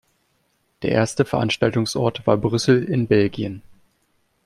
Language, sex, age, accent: German, male, 19-29, Deutschland Deutsch